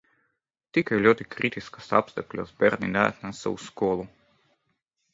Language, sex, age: Latvian, male, 19-29